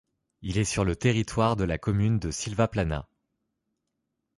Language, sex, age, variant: French, male, 30-39, Français de métropole